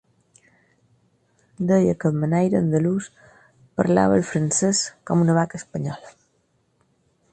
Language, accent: Catalan, mallorquí